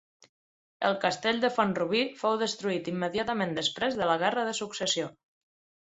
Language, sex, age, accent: Catalan, female, 19-29, Tortosí; Ebrenc